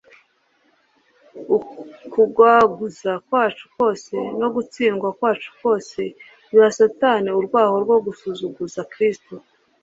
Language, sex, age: Kinyarwanda, female, 30-39